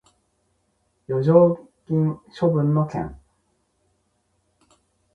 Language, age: Japanese, 40-49